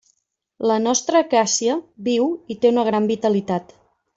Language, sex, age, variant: Catalan, female, 30-39, Central